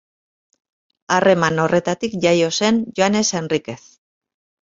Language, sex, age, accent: Basque, female, 50-59, Mendebalekoa (Araba, Bizkaia, Gipuzkoako mendebaleko herri batzuk)